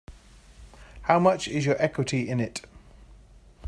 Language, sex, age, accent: English, male, 50-59, England English